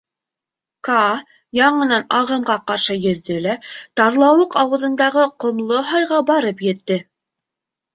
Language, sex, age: Bashkir, female, 19-29